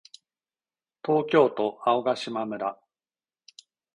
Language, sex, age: Japanese, male, 40-49